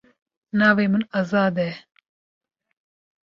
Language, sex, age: Kurdish, female, 19-29